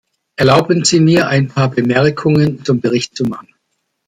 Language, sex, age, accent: German, male, 60-69, Deutschland Deutsch